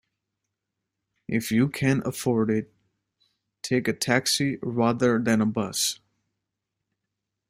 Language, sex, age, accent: English, male, 19-29, United States English